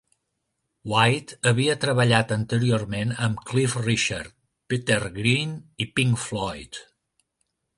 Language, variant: Catalan, Central